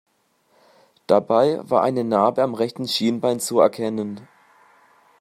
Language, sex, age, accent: German, male, 19-29, Deutschland Deutsch